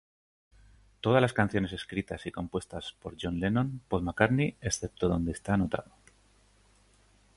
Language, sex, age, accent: Spanish, male, 30-39, España: Centro-Sur peninsular (Madrid, Toledo, Castilla-La Mancha)